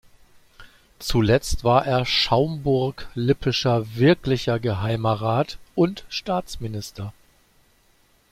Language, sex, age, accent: German, male, 50-59, Deutschland Deutsch